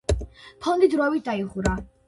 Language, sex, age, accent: Georgian, female, under 19, მშვიდი